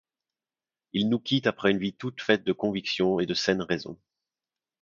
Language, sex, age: French, male, 30-39